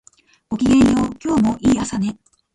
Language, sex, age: Japanese, female, 30-39